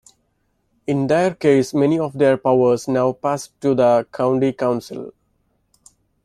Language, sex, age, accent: English, male, 30-39, India and South Asia (India, Pakistan, Sri Lanka)